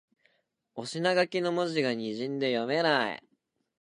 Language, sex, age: Japanese, male, 19-29